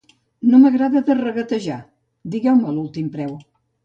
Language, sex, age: Catalan, female, 70-79